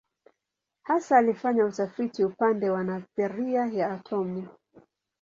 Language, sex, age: Swahili, female, 50-59